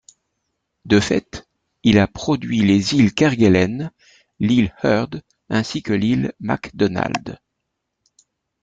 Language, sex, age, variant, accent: French, male, 60-69, Français d'Europe, Français de Belgique